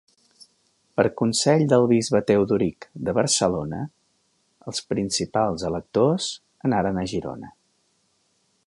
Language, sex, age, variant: Catalan, male, 50-59, Central